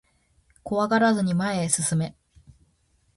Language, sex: Japanese, female